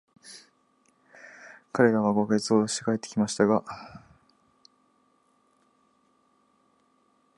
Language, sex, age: Japanese, male, 19-29